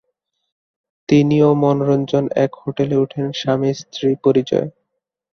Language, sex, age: Bengali, male, 19-29